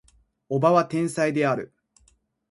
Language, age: Japanese, 19-29